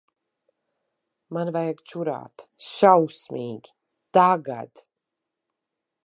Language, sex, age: Latvian, female, 40-49